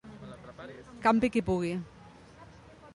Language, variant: Catalan, Nord-Occidental